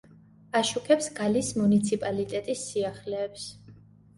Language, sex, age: Georgian, female, 19-29